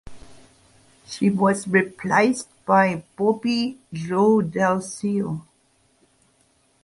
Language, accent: English, German